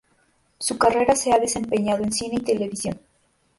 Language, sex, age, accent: Spanish, female, 19-29, México